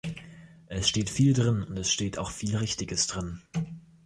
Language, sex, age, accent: German, male, under 19, Deutschland Deutsch